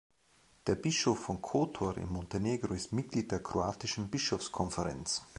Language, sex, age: German, male, 40-49